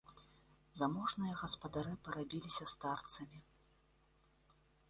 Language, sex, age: Belarusian, female, 30-39